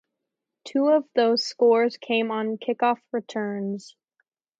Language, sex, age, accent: English, female, under 19, United States English